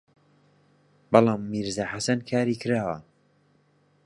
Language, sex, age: Central Kurdish, male, 30-39